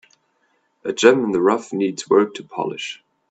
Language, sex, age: English, male, 30-39